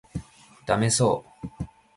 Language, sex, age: Japanese, male, under 19